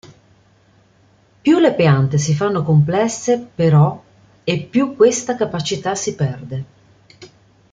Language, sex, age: Italian, female, 50-59